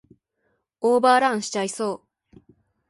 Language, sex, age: Japanese, female, under 19